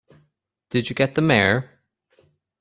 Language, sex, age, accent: English, male, 19-29, Irish English